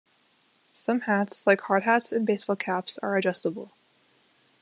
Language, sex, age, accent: English, female, under 19, United States English